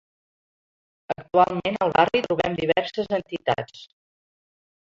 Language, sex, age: Catalan, female, 50-59